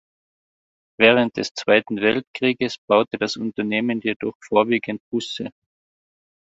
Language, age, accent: German, 30-39, Österreichisches Deutsch